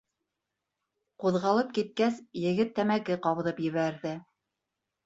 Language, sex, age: Bashkir, female, 40-49